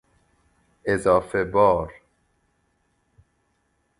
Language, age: Persian, 40-49